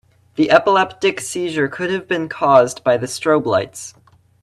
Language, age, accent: English, 19-29, United States English